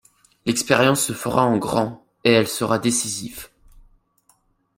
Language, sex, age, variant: French, male, under 19, Français de métropole